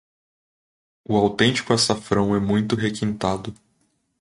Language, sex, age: Portuguese, male, 19-29